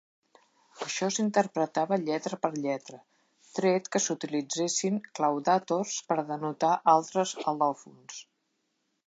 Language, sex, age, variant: Catalan, female, 60-69, Central